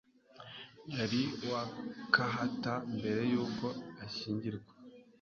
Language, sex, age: Kinyarwanda, male, 30-39